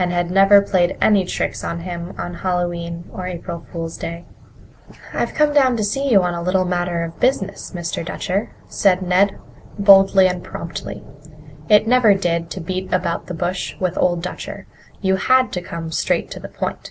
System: none